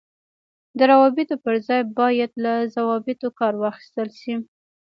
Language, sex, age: Pashto, female, 19-29